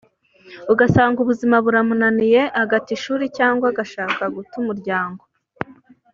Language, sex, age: Kinyarwanda, male, 19-29